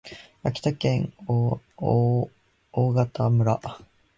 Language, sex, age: Japanese, male, 19-29